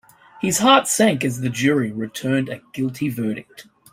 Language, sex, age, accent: English, male, 40-49, Australian English